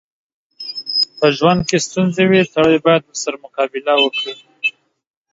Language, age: Pashto, 19-29